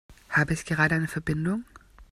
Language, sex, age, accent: German, female, 30-39, Österreichisches Deutsch